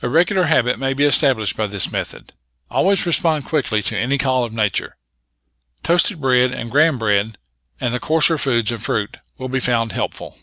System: none